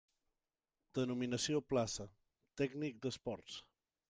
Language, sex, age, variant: Catalan, male, 30-39, Central